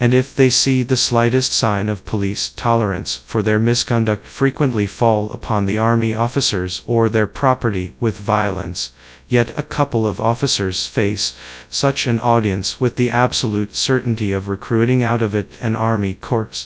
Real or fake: fake